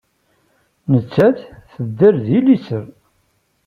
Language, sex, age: Kabyle, male, 40-49